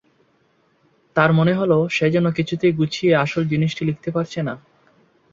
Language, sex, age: Bengali, male, 19-29